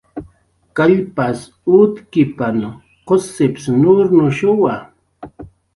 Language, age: Jaqaru, 40-49